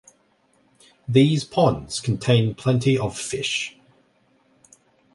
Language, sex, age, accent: English, male, 30-39, Australian English